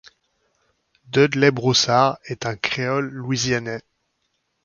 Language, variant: French, Français de métropole